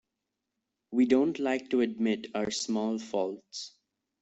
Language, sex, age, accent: English, male, under 19, India and South Asia (India, Pakistan, Sri Lanka)